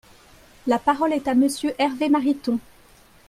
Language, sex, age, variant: French, female, 19-29, Français de métropole